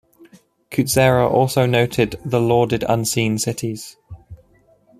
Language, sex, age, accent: English, male, 19-29, England English